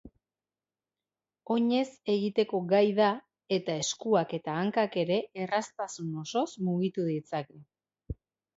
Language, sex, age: Basque, female, 30-39